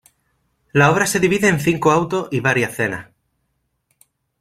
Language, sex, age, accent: Spanish, male, 30-39, España: Sur peninsular (Andalucia, Extremadura, Murcia)